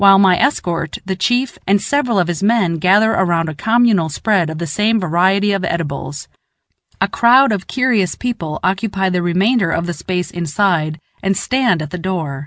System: none